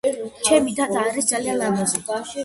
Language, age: Georgian, 19-29